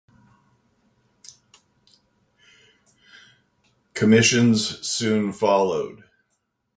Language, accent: English, United States English